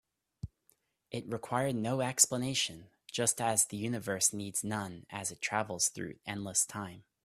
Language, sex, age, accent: English, male, 19-29, United States English